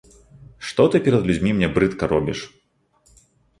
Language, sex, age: Belarusian, male, 30-39